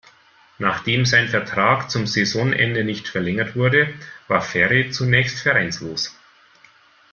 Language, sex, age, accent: German, male, 40-49, Deutschland Deutsch